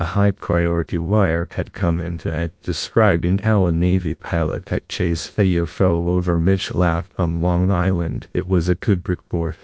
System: TTS, GlowTTS